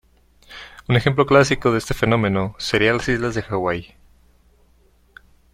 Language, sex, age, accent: Spanish, male, 19-29, México